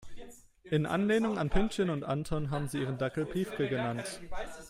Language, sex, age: German, male, 19-29